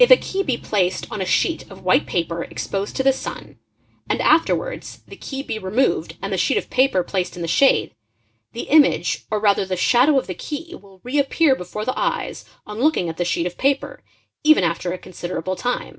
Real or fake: real